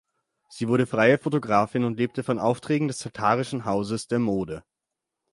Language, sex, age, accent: German, male, 19-29, Österreichisches Deutsch